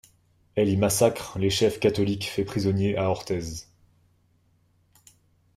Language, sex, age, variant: French, male, 19-29, Français de métropole